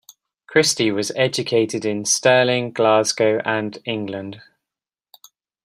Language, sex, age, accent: English, male, 40-49, England English